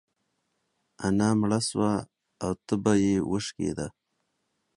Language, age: Pashto, 40-49